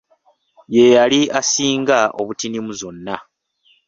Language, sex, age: Ganda, male, 19-29